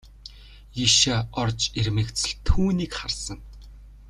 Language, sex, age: Mongolian, male, 19-29